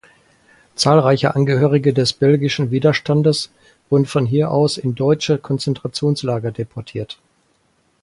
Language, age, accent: German, 60-69, Deutschland Deutsch